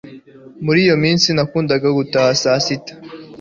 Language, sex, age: Kinyarwanda, male, under 19